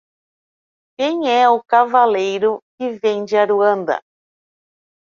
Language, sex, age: Portuguese, female, 50-59